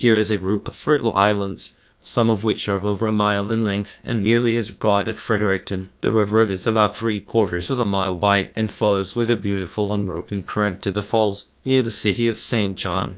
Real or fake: fake